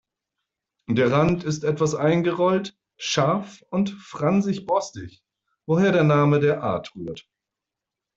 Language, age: German, 40-49